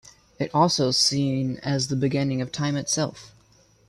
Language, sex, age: English, male, under 19